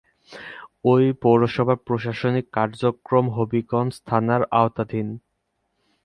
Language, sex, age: Bengali, male, 19-29